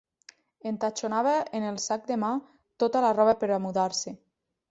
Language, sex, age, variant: Catalan, female, 19-29, Nord-Occidental